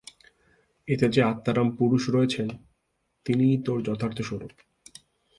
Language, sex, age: Bengali, male, 19-29